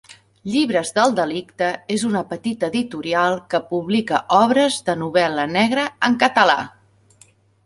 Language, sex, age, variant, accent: Catalan, female, 40-49, Central, central